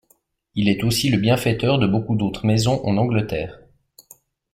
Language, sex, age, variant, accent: French, male, 30-39, Français d'Europe, Français de Suisse